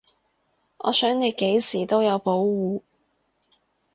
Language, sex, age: Cantonese, female, 19-29